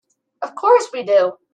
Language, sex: English, male